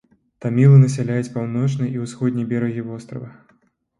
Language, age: Belarusian, 19-29